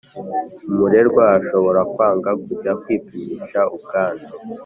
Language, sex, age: Kinyarwanda, male, under 19